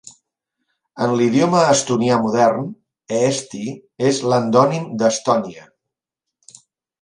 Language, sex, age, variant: Catalan, male, 50-59, Central